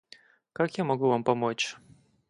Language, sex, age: Russian, male, 19-29